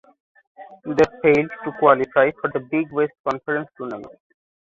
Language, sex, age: English, male, 19-29